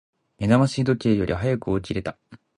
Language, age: Japanese, 30-39